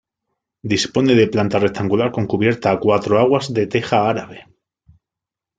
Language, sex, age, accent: Spanish, male, 30-39, España: Sur peninsular (Andalucia, Extremadura, Murcia)